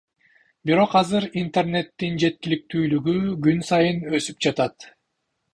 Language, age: Kyrgyz, 40-49